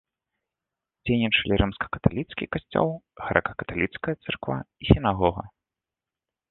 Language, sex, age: Belarusian, male, 19-29